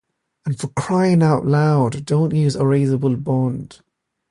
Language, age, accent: English, 19-29, England English; London English